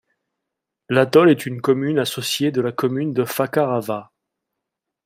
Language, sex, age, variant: French, male, 40-49, Français de métropole